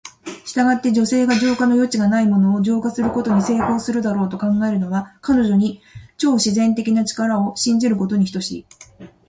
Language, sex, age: Japanese, female, 50-59